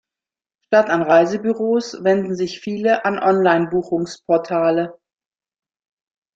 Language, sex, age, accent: German, female, 50-59, Deutschland Deutsch